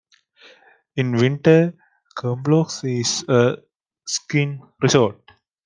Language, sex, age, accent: English, male, 19-29, England English